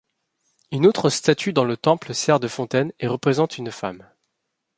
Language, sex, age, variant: French, male, 30-39, Français de métropole